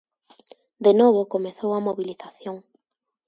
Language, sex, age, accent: Galician, female, 19-29, Normativo (estándar)